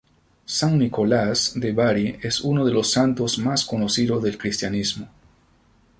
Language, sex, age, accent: Spanish, male, 30-39, Andino-Pacífico: Colombia, Perú, Ecuador, oeste de Bolivia y Venezuela andina